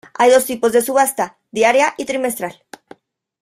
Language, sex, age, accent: Spanish, female, 40-49, México